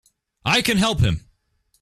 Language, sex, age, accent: English, male, under 19, United States English